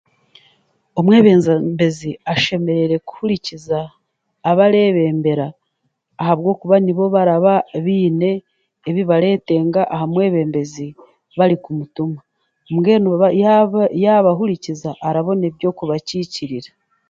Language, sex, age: Chiga, female, 40-49